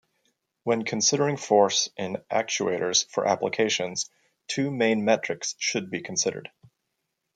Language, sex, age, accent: English, male, 40-49, United States English